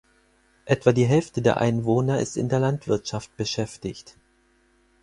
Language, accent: German, Deutschland Deutsch